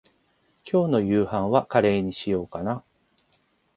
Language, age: Japanese, 40-49